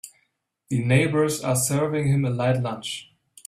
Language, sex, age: English, male, 19-29